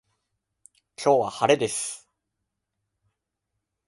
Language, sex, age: Japanese, male, 19-29